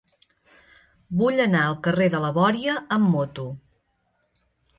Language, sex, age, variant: Catalan, female, 30-39, Central